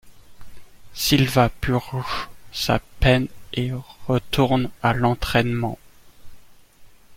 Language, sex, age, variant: French, male, 19-29, Français de métropole